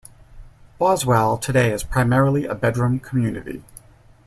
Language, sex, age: English, male, 40-49